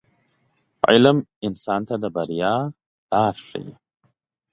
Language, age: Pashto, 30-39